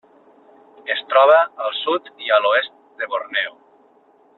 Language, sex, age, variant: Catalan, male, 40-49, Nord-Occidental